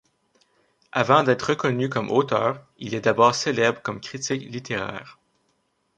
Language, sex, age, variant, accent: French, male, 30-39, Français d'Amérique du Nord, Français du Canada